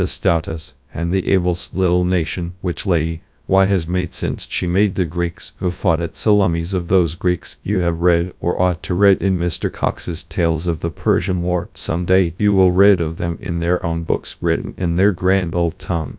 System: TTS, GradTTS